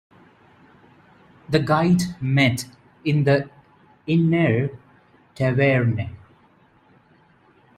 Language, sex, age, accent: English, female, 19-29, India and South Asia (India, Pakistan, Sri Lanka)